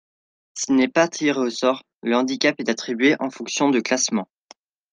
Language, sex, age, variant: French, male, under 19, Français de métropole